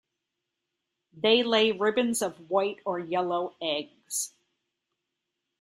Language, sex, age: English, female, 50-59